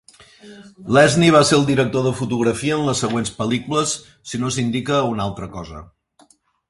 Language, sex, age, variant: Catalan, male, 50-59, Central